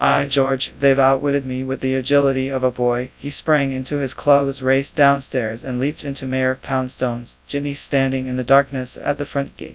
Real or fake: fake